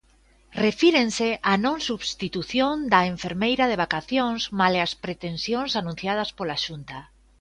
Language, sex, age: Galician, female, 40-49